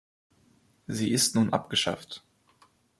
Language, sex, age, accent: German, male, under 19, Deutschland Deutsch